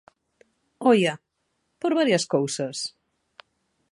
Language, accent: Galician, Normativo (estándar)